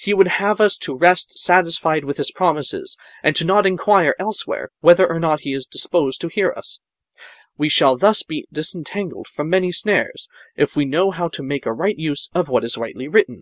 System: none